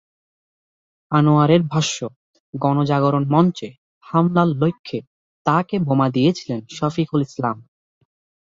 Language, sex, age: Bengali, male, 19-29